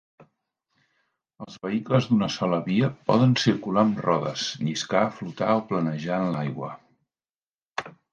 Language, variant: Catalan, Central